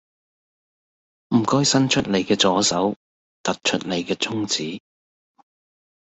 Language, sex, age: Cantonese, male, 50-59